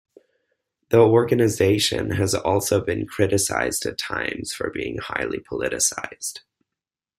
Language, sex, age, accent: English, male, 19-29, United States English